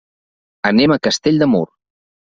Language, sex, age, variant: Catalan, male, 30-39, Central